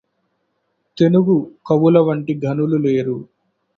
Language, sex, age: Telugu, male, 19-29